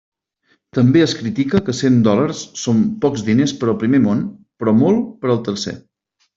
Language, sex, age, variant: Catalan, male, 40-49, Central